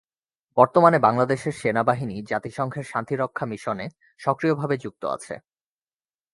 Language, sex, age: Bengali, male, 19-29